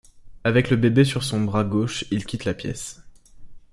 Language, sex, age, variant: French, male, 19-29, Français de métropole